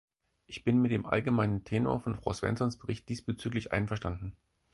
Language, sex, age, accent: German, male, 40-49, Deutschland Deutsch